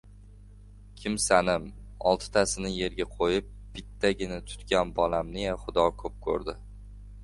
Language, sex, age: Uzbek, male, under 19